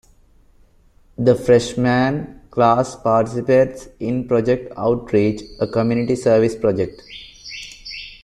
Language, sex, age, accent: English, male, 19-29, India and South Asia (India, Pakistan, Sri Lanka)